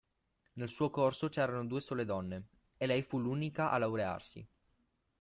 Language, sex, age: Italian, male, under 19